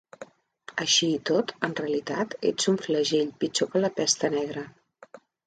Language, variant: Catalan, Central